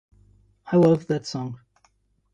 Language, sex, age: English, male, 30-39